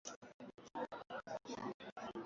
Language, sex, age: Swahili, male, 19-29